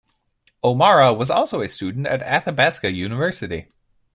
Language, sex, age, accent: English, male, 19-29, United States English